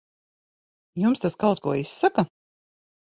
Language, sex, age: Latvian, female, 50-59